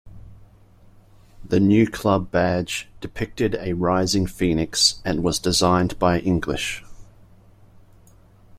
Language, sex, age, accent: English, male, 30-39, Australian English